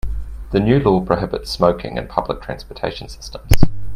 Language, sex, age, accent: English, male, 30-39, New Zealand English